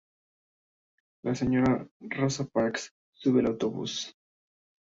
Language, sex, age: Spanish, male, 19-29